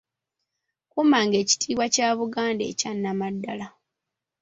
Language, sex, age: Ganda, female, 30-39